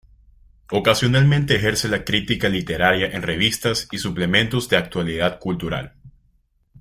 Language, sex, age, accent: Spanish, male, 19-29, Andino-Pacífico: Colombia, Perú, Ecuador, oeste de Bolivia y Venezuela andina